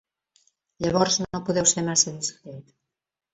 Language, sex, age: Catalan, female, 60-69